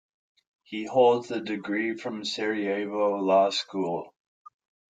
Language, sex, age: English, male, 30-39